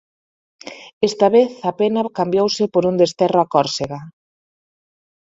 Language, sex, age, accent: Galician, female, 30-39, Normativo (estándar)